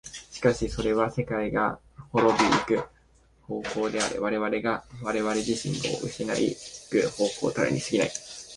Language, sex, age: Japanese, male, 19-29